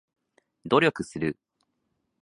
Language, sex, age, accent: Japanese, male, 19-29, 関西弁